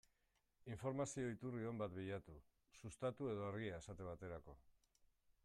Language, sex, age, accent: Basque, male, 50-59, Mendebalekoa (Araba, Bizkaia, Gipuzkoako mendebaleko herri batzuk)